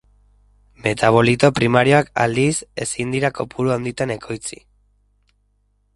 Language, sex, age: Basque, male, 30-39